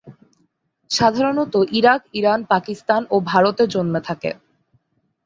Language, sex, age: Bengali, female, 19-29